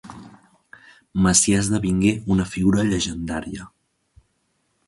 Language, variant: Catalan, Central